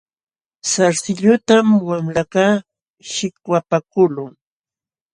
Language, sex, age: Jauja Wanca Quechua, female, 70-79